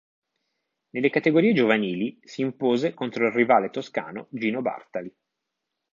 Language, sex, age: Italian, male, 40-49